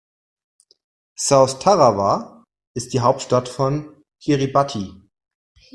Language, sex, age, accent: German, male, 40-49, Deutschland Deutsch